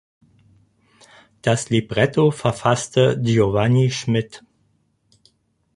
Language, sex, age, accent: German, male, 50-59, Deutschland Deutsch